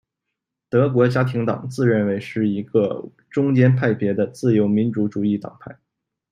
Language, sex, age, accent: Chinese, male, 19-29, 出生地：吉林省